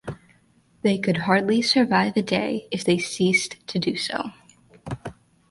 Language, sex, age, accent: English, female, 19-29, United States English